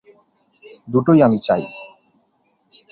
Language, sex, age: Bengali, male, 19-29